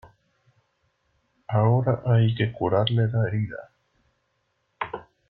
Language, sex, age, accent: Spanish, male, 50-59, América central